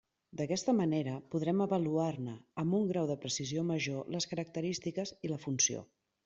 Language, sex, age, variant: Catalan, female, 40-49, Central